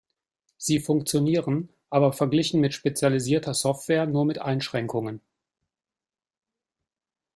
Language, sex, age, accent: German, male, 50-59, Deutschland Deutsch